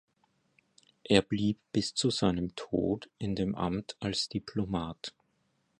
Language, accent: German, Österreichisches Deutsch